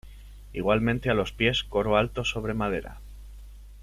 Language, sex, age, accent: Spanish, male, 19-29, España: Sur peninsular (Andalucia, Extremadura, Murcia)